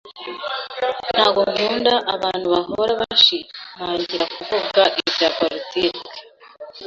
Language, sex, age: Kinyarwanda, female, 19-29